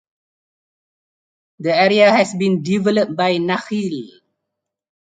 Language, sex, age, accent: English, male, 40-49, Malaysian English